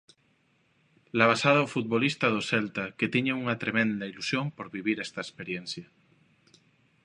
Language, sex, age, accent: Galician, male, 30-39, Neofalante